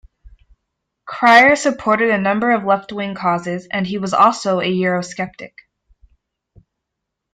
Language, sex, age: English, female, 19-29